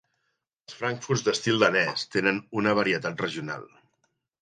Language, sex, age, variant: Catalan, male, 40-49, Central